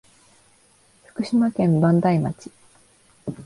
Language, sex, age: Japanese, female, 19-29